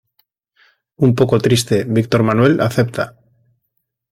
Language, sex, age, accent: Spanish, male, 30-39, España: Norte peninsular (Asturias, Castilla y León, Cantabria, País Vasco, Navarra, Aragón, La Rioja, Guadalajara, Cuenca)